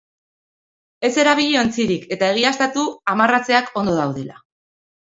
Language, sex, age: Basque, female, 30-39